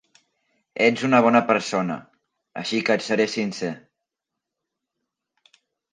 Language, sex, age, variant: Catalan, male, under 19, Central